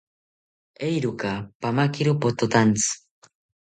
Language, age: South Ucayali Ashéninka, under 19